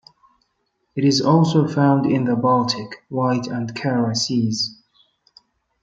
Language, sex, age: English, male, 19-29